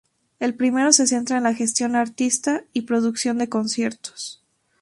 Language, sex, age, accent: Spanish, female, 19-29, México